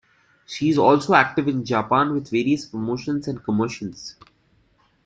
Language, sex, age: English, male, 19-29